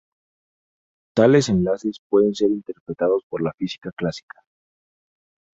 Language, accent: Spanish, México